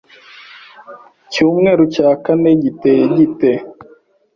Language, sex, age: Kinyarwanda, male, 19-29